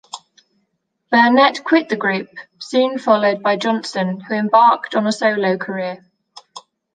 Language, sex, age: English, female, 19-29